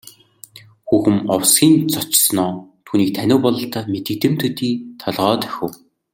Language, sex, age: Mongolian, male, 19-29